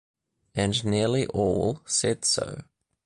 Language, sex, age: English, male, 30-39